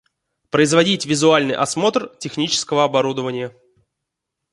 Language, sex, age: Russian, male, 19-29